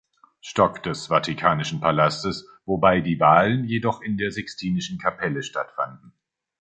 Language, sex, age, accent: German, male, 50-59, Deutschland Deutsch